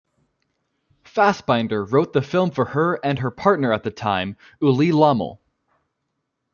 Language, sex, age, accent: English, male, 19-29, United States English